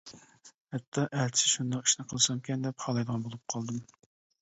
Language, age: Uyghur, 30-39